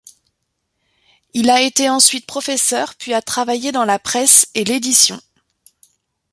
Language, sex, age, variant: French, female, 30-39, Français de métropole